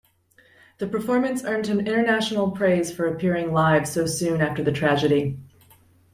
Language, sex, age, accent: English, female, 30-39, United States English